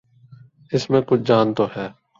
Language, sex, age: Urdu, male, 19-29